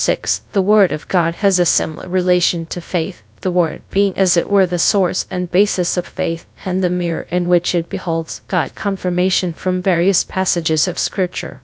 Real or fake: fake